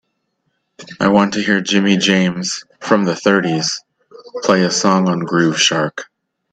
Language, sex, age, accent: English, male, 30-39, United States English